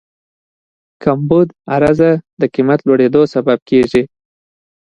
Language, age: Pashto, under 19